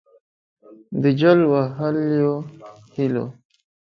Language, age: Pashto, 19-29